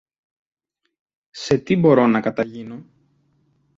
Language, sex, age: Greek, male, 19-29